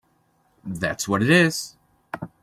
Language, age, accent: English, 30-39, United States English